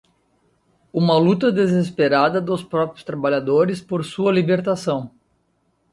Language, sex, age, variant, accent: Portuguese, male, 30-39, Portuguese (Brasil), Gaucho